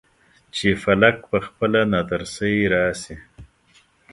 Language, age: Pashto, 30-39